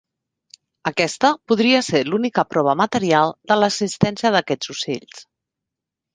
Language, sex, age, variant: Catalan, female, 40-49, Central